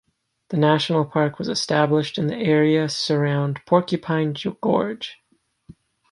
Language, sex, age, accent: English, male, 19-29, United States English